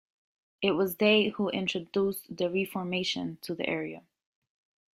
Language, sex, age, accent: English, female, 19-29, United States English